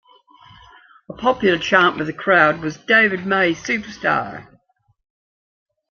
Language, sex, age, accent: English, female, 60-69, Australian English